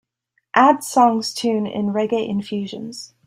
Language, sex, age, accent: English, female, under 19, United States English